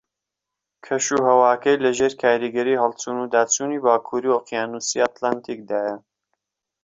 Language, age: Central Kurdish, 19-29